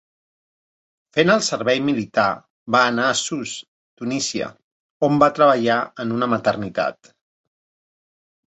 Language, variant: Catalan, Central